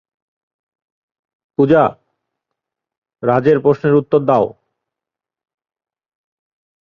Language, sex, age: Bengali, male, 30-39